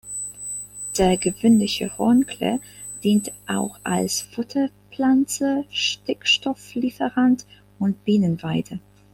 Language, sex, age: German, female, 30-39